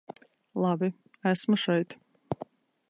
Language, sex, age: Latvian, female, 30-39